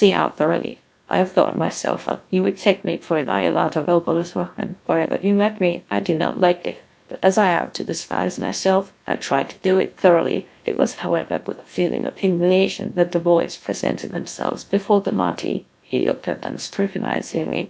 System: TTS, GlowTTS